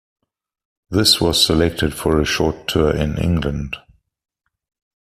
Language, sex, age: English, male, 50-59